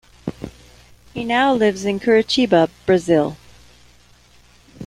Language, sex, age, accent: English, female, 50-59, United States English